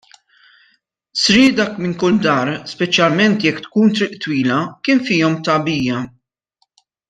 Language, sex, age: Maltese, female, 50-59